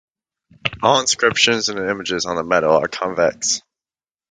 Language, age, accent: English, 19-29, United States English